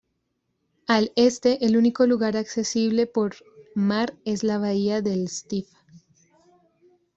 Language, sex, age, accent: Spanish, female, 19-29, Caribe: Cuba, Venezuela, Puerto Rico, República Dominicana, Panamá, Colombia caribeña, México caribeño, Costa del golfo de México